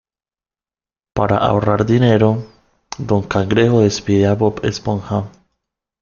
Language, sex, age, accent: Spanish, male, 19-29, Caribe: Cuba, Venezuela, Puerto Rico, República Dominicana, Panamá, Colombia caribeña, México caribeño, Costa del golfo de México